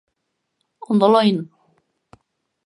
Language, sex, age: Basque, female, 50-59